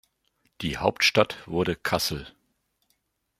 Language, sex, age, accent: German, male, 50-59, Deutschland Deutsch